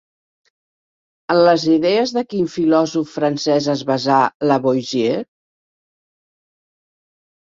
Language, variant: Catalan, Central